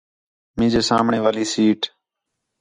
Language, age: Khetrani, 19-29